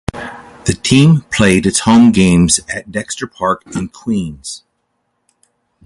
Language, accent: English, United States English